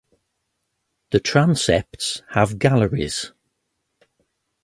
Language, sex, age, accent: English, male, 40-49, England English